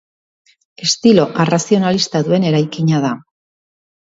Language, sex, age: Basque, female, 40-49